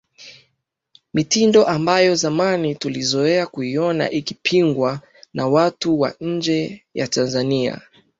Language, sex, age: Swahili, male, 19-29